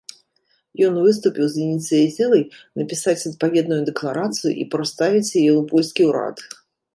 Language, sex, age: Belarusian, female, 30-39